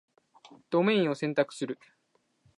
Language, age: Japanese, 19-29